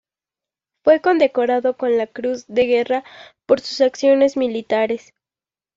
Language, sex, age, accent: Spanish, female, 19-29, México